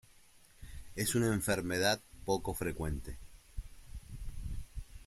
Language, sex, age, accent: Spanish, male, 40-49, Rioplatense: Argentina, Uruguay, este de Bolivia, Paraguay